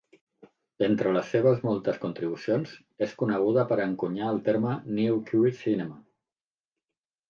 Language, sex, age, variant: Catalan, male, 50-59, Central